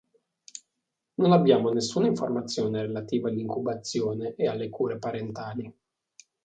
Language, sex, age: Italian, male, 19-29